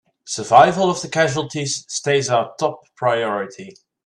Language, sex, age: English, male, 19-29